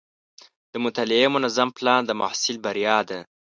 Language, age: Pashto, under 19